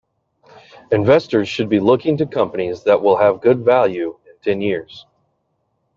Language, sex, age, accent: English, male, 30-39, United States English